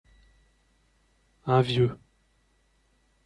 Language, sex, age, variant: French, male, 30-39, Français de métropole